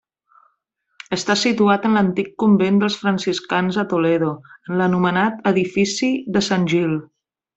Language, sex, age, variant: Catalan, female, 40-49, Central